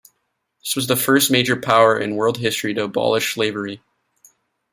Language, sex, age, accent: English, male, 19-29, Canadian English